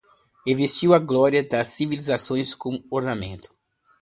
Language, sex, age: Portuguese, male, 50-59